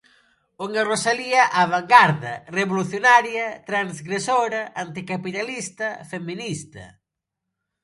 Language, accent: Galician, Neofalante